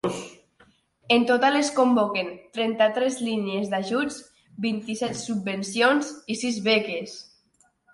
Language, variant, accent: Catalan, Nord-Occidental, nord-occidental